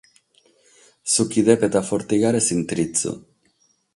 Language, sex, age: Sardinian, male, 30-39